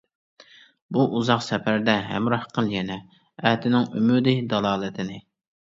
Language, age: Uyghur, 19-29